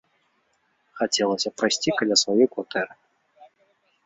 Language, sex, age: Belarusian, male, 19-29